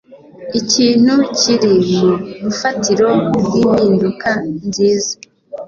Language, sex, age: Kinyarwanda, female, 19-29